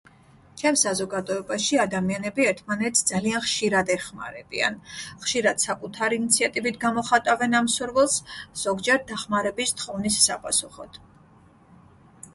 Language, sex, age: Georgian, female, 40-49